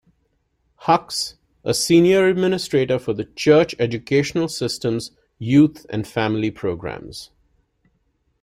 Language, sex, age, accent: English, male, 40-49, India and South Asia (India, Pakistan, Sri Lanka)